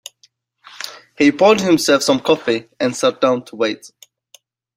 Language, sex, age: English, male, 19-29